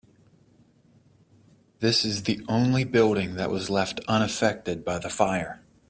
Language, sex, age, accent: English, male, 19-29, United States English